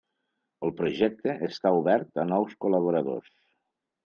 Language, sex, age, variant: Catalan, male, 60-69, Nord-Occidental